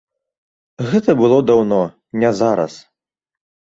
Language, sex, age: Belarusian, male, 19-29